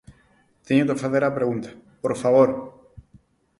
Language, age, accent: Galician, 30-39, Neofalante